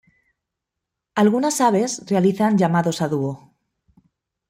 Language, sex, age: Spanish, female, 30-39